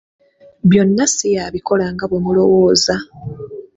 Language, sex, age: Ganda, female, 30-39